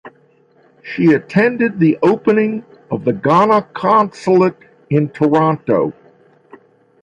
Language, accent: English, United States English; southern United States